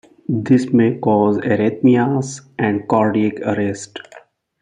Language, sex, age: English, male, 19-29